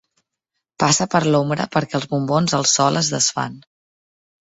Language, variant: Catalan, Central